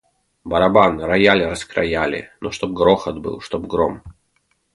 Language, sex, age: Russian, male, 30-39